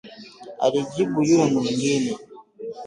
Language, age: Swahili, 19-29